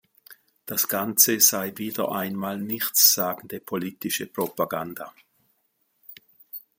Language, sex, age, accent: German, male, 60-69, Schweizerdeutsch